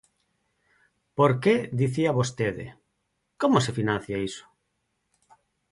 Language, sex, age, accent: Galician, male, 40-49, Neofalante